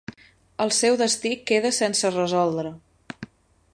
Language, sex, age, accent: Catalan, female, 19-29, central; septentrional; Empordanès